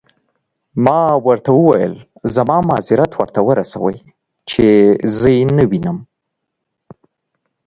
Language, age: Pashto, 19-29